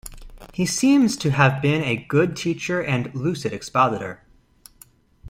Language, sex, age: English, male, 19-29